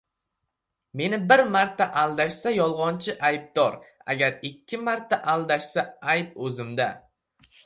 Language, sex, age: Uzbek, male, 19-29